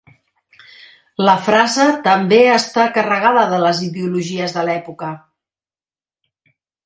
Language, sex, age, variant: Catalan, female, 50-59, Central